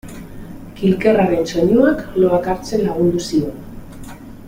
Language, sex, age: Basque, female, 50-59